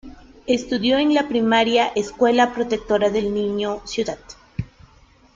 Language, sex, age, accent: Spanish, female, 30-39, Andino-Pacífico: Colombia, Perú, Ecuador, oeste de Bolivia y Venezuela andina